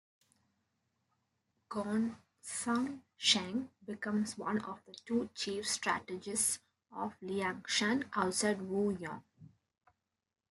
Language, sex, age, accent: English, female, 19-29, Hong Kong English